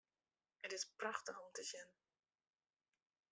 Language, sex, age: Western Frisian, female, 30-39